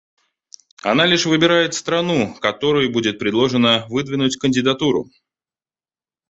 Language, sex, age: Russian, male, 30-39